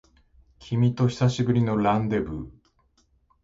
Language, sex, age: Japanese, male, 50-59